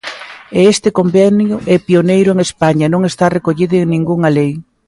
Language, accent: Galician, Oriental (común en zona oriental)